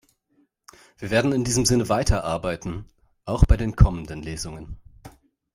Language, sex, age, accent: German, male, 30-39, Deutschland Deutsch